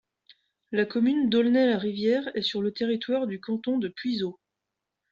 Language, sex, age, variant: French, female, 30-39, Français de métropole